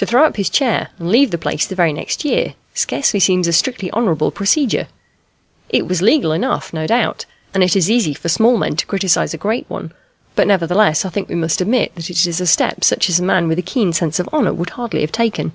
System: none